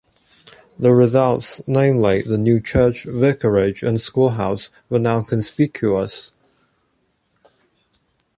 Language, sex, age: English, male, 19-29